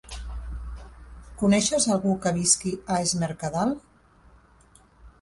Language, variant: Catalan, Central